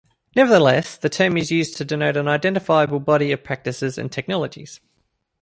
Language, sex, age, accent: English, male, 19-29, Australian English